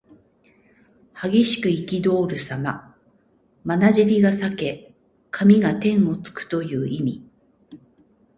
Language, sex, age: Japanese, female, 60-69